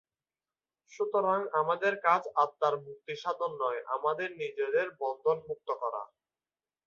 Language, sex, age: Bengali, male, 19-29